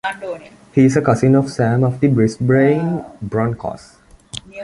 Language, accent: English, England English